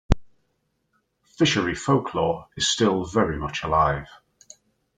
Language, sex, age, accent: English, male, 40-49, England English